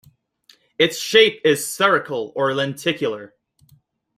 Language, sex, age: English, male, 19-29